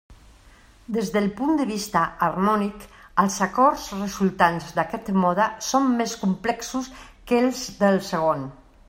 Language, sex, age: Catalan, female, 40-49